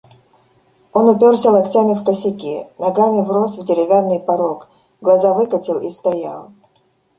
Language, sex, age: Russian, female, 30-39